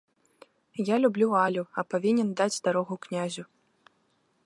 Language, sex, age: Belarusian, female, 19-29